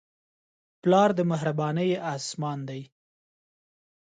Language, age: Pashto, 30-39